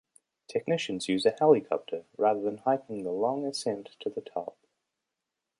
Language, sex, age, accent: English, male, 30-39, New Zealand English